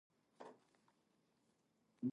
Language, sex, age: English, female, 19-29